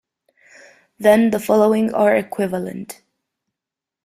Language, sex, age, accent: English, female, 19-29, United States English